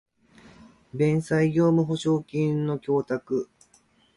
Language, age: Japanese, 30-39